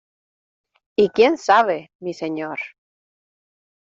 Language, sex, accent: Spanish, female, España: Islas Canarias